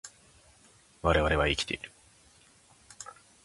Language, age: Japanese, 19-29